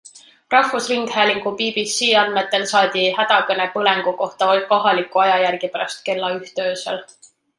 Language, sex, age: Estonian, female, 19-29